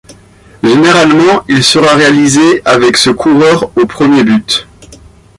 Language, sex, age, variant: French, male, 30-39, Français de métropole